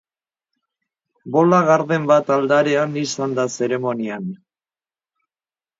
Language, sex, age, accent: Basque, female, 50-59, Mendebalekoa (Araba, Bizkaia, Gipuzkoako mendebaleko herri batzuk)